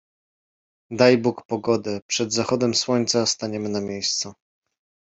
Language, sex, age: Polish, male, 30-39